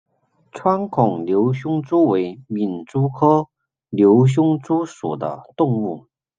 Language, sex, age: Chinese, male, 40-49